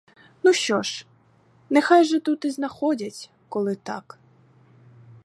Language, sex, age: Ukrainian, female, 19-29